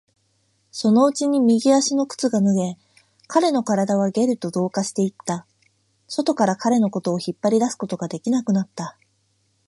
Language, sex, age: Japanese, female, 19-29